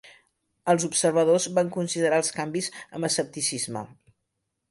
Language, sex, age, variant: Catalan, female, 50-59, Central